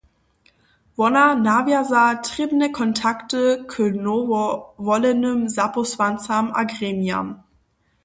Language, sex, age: Upper Sorbian, female, under 19